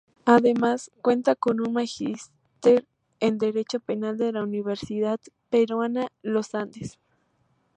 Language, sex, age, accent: Spanish, female, 19-29, México